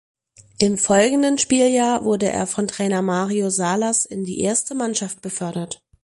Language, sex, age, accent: German, female, 30-39, Deutschland Deutsch